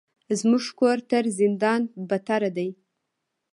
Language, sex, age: Pashto, female, 19-29